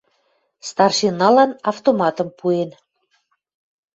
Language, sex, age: Western Mari, female, 50-59